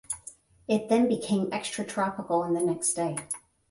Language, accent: English, United States English